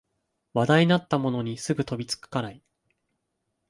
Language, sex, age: Japanese, male, 19-29